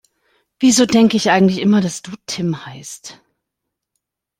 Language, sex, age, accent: German, female, 40-49, Deutschland Deutsch